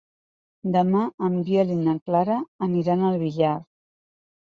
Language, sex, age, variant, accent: Catalan, female, 60-69, Central, central